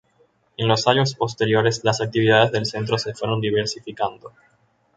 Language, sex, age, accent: Spanish, male, 19-29, Caribe: Cuba, Venezuela, Puerto Rico, República Dominicana, Panamá, Colombia caribeña, México caribeño, Costa del golfo de México